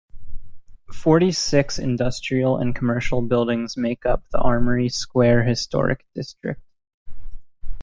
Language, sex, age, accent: English, male, 19-29, United States English